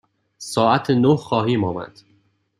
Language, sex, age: Persian, male, 19-29